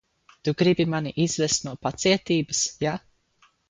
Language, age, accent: Latvian, under 19, Vidzemes